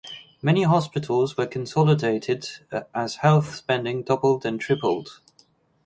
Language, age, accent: English, 19-29, England English